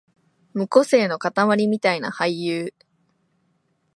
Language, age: Japanese, 19-29